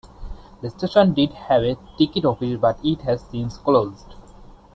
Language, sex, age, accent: English, male, 19-29, India and South Asia (India, Pakistan, Sri Lanka)